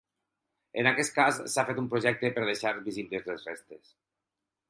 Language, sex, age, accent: Catalan, male, 40-49, valencià